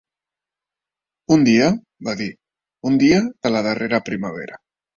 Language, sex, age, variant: Catalan, male, 40-49, Septentrional